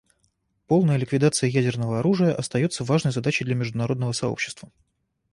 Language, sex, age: Russian, male, 30-39